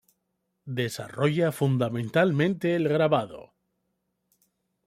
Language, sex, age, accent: Spanish, male, 40-49, España: Norte peninsular (Asturias, Castilla y León, Cantabria, País Vasco, Navarra, Aragón, La Rioja, Guadalajara, Cuenca)